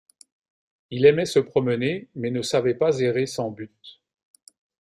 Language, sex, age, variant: French, male, 50-59, Français de métropole